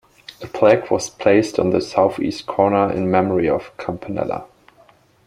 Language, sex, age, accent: English, male, 19-29, United States English